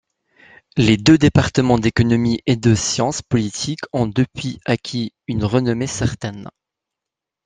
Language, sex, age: French, male, 19-29